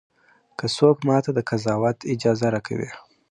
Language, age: Pashto, 19-29